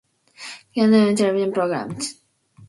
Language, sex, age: English, female, 19-29